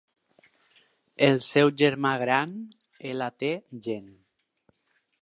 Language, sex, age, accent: Catalan, male, 19-29, valencià